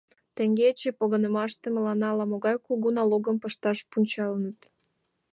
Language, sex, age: Mari, female, 19-29